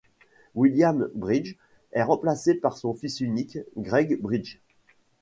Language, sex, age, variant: French, male, 40-49, Français de métropole